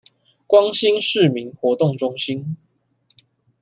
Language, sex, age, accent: Chinese, male, 19-29, 出生地：新北市